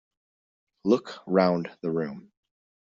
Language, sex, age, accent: English, male, 30-39, United States English